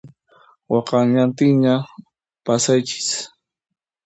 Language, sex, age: Puno Quechua, male, 30-39